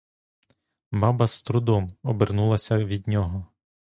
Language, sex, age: Ukrainian, male, 19-29